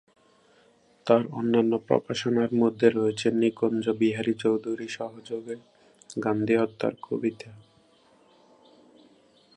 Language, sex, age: Bengali, male, 19-29